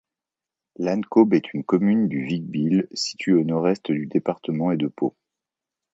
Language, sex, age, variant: French, male, 30-39, Français de métropole